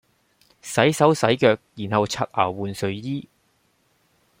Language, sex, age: Cantonese, male, 19-29